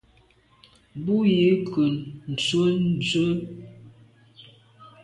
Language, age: Medumba, 30-39